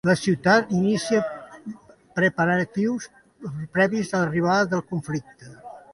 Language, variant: Catalan, Central